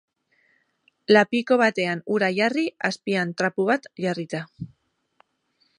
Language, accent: Basque, Erdialdekoa edo Nafarra (Gipuzkoa, Nafarroa)